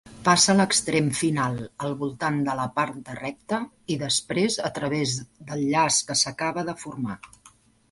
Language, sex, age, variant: Catalan, female, 50-59, Central